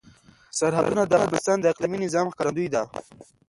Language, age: Pashto, under 19